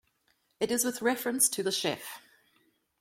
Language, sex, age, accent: English, female, 30-39, Southern African (South Africa, Zimbabwe, Namibia)